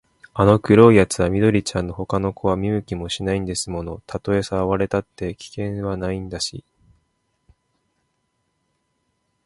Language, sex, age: Japanese, male, 19-29